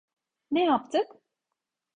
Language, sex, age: Turkish, female, 40-49